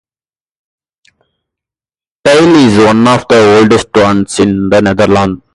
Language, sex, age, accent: English, male, 19-29, United States English